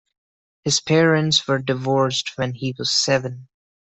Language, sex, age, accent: English, male, 19-29, India and South Asia (India, Pakistan, Sri Lanka)